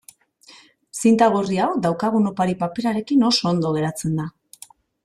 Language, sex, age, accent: Basque, female, 40-49, Mendebalekoa (Araba, Bizkaia, Gipuzkoako mendebaleko herri batzuk)